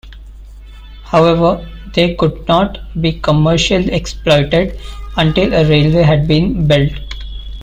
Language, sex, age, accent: English, male, 19-29, India and South Asia (India, Pakistan, Sri Lanka)